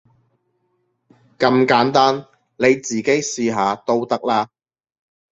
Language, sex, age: Cantonese, male, 40-49